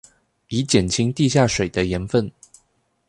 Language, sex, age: Chinese, male, 19-29